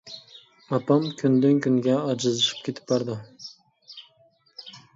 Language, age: Uyghur, 19-29